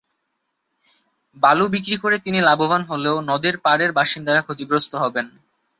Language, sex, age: Bengali, male, 19-29